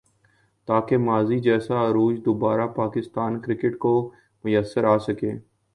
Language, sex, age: Urdu, male, 19-29